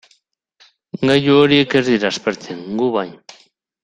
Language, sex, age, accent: Basque, male, 40-49, Mendebalekoa (Araba, Bizkaia, Gipuzkoako mendebaleko herri batzuk)